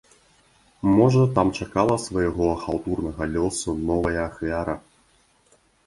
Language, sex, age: Belarusian, male, 30-39